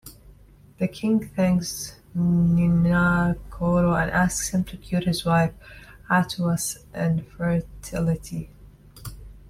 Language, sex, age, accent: English, female, 30-39, United States English